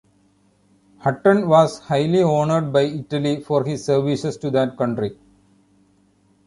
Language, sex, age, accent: English, male, 40-49, India and South Asia (India, Pakistan, Sri Lanka)